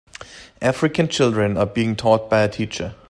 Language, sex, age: English, male, 30-39